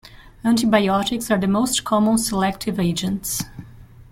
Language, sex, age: English, female, 40-49